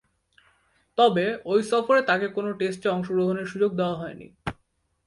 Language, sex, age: Bengali, male, 19-29